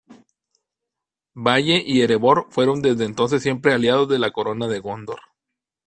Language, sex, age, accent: Spanish, male, 30-39, México